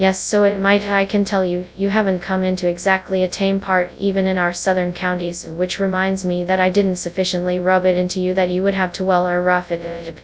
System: TTS, FastPitch